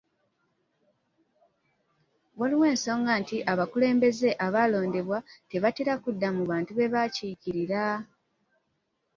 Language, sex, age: Ganda, female, 19-29